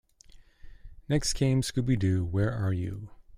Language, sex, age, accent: English, male, 30-39, Canadian English